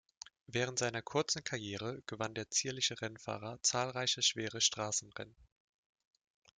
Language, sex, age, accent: German, male, 19-29, Deutschland Deutsch